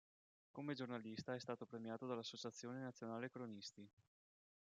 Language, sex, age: Italian, male, 30-39